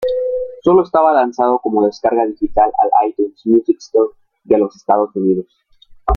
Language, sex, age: Spanish, female, 19-29